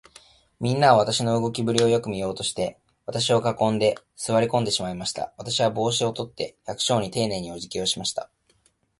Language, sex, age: Japanese, male, 19-29